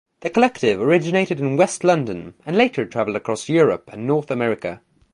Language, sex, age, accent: English, male, under 19, England English